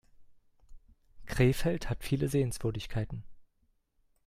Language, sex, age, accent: German, male, 30-39, Deutschland Deutsch